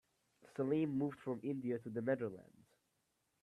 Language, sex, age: English, male, under 19